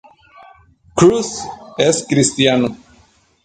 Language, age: Spanish, 19-29